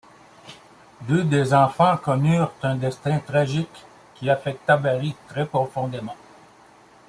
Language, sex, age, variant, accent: French, male, 60-69, Français d'Amérique du Nord, Français du Canada